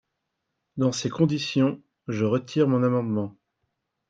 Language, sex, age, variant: French, male, 30-39, Français de métropole